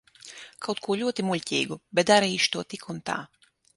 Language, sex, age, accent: Latvian, female, 30-39, Kurzeme